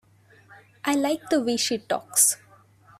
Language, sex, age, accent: English, female, 19-29, India and South Asia (India, Pakistan, Sri Lanka)